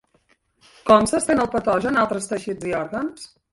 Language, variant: Catalan, Balear